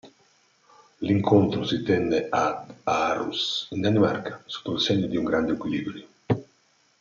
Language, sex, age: Italian, male, 50-59